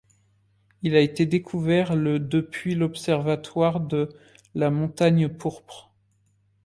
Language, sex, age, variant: French, male, 19-29, Français de métropole